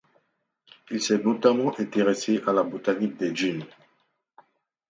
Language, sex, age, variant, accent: French, male, 30-39, Français d'Afrique subsaharienne et des îles africaines, Français de Côte d’Ivoire